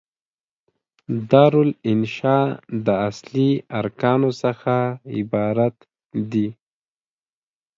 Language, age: Pashto, 19-29